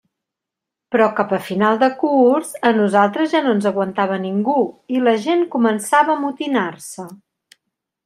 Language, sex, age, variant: Catalan, female, 40-49, Central